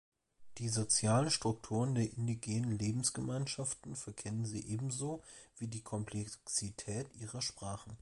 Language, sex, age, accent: German, male, 19-29, Deutschland Deutsch